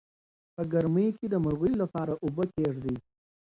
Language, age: Pashto, 19-29